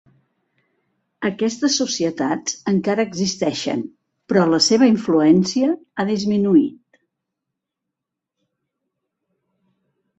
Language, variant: Catalan, Central